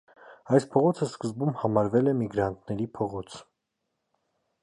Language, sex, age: Armenian, male, 19-29